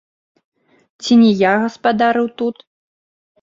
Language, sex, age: Belarusian, female, 30-39